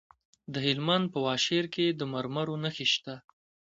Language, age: Pashto, 30-39